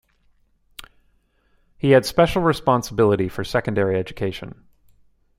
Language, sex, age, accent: English, male, 40-49, Canadian English